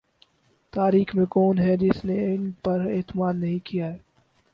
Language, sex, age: Urdu, male, 19-29